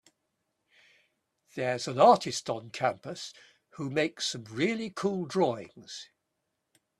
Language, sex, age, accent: English, male, 70-79, England English